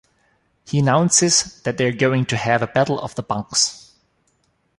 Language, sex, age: English, male, 40-49